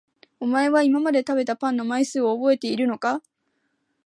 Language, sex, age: Japanese, female, under 19